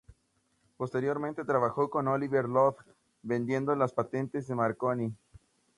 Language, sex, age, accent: Spanish, male, 19-29, México